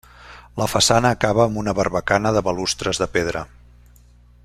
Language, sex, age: Catalan, male, 60-69